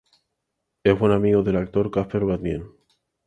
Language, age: Spanish, 19-29